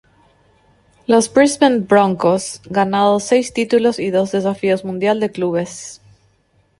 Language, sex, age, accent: Spanish, female, 30-39, Rioplatense: Argentina, Uruguay, este de Bolivia, Paraguay